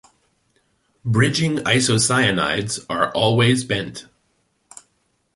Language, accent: English, United States English